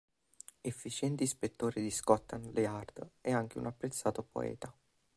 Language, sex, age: Italian, male, 19-29